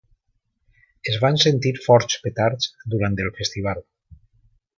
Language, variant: Catalan, Valencià meridional